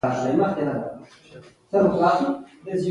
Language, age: Pashto, under 19